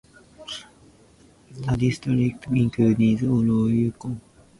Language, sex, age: English, male, under 19